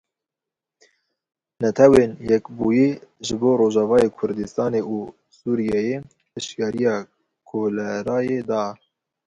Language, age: Kurdish, 19-29